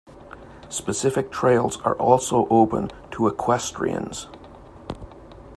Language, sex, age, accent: English, male, 40-49, Canadian English